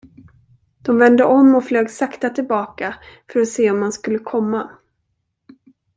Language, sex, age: Swedish, female, 40-49